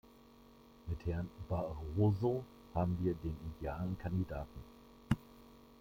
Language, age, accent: German, 50-59, Deutschland Deutsch